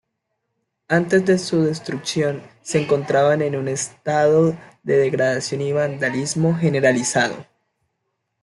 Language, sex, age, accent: Spanish, male, 19-29, Andino-Pacífico: Colombia, Perú, Ecuador, oeste de Bolivia y Venezuela andina